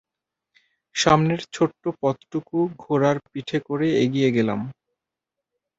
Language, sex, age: Bengali, male, 19-29